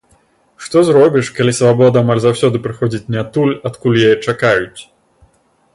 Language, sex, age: Belarusian, male, 19-29